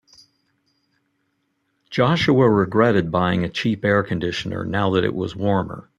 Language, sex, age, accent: English, male, 60-69, United States English